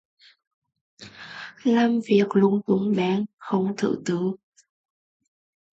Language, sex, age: Vietnamese, female, 19-29